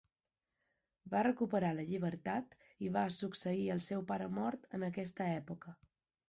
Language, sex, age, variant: Catalan, female, 30-39, Balear